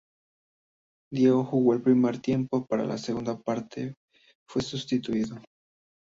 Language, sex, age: Spanish, male, 19-29